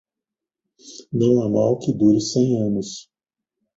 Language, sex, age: Portuguese, male, 50-59